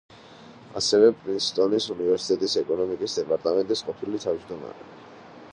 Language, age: Georgian, 19-29